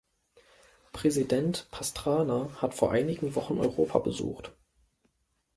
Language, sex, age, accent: German, male, 19-29, Deutschland Deutsch